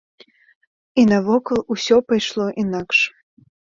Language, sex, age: Belarusian, male, under 19